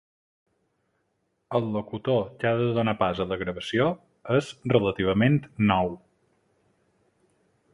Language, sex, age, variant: Catalan, male, 40-49, Balear